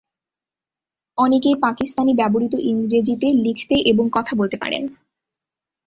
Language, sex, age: Bengali, female, 19-29